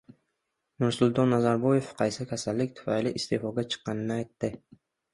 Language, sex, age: Uzbek, male, under 19